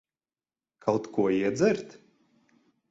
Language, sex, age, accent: Latvian, male, 30-39, Riga; Dzimtā valoda; nav